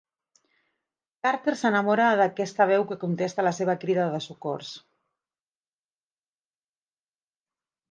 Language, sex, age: Catalan, female, 50-59